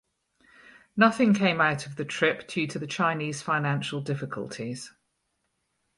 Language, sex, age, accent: English, female, 50-59, Welsh English